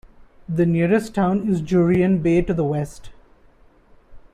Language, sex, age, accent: English, male, 19-29, India and South Asia (India, Pakistan, Sri Lanka)